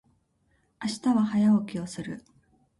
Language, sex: Japanese, female